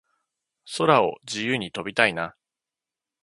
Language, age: Japanese, 30-39